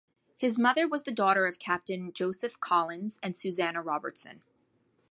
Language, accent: English, United States English